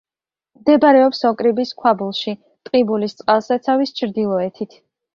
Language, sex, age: Georgian, female, 19-29